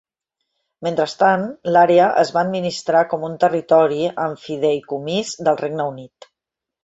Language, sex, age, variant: Catalan, female, 40-49, Central